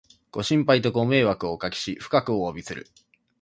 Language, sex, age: Japanese, male, 19-29